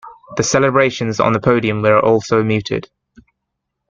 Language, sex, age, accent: English, male, 19-29, England English